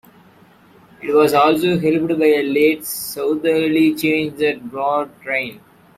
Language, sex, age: English, male, 19-29